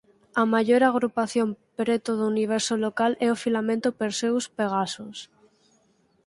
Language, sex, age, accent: Galician, female, under 19, Oriental (común en zona oriental)